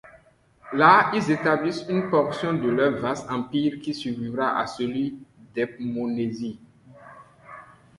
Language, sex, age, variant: French, male, 30-39, Français d'Afrique subsaharienne et des îles africaines